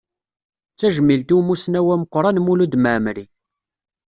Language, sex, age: Kabyle, male, 30-39